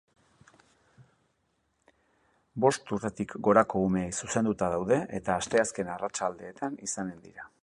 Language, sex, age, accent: Basque, male, 60-69, Erdialdekoa edo Nafarra (Gipuzkoa, Nafarroa)